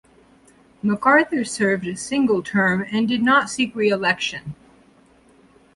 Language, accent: English, United States English